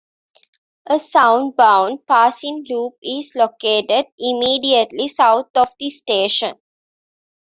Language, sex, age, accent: English, female, 19-29, India and South Asia (India, Pakistan, Sri Lanka)